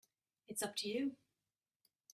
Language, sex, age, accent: English, female, 30-39, Irish English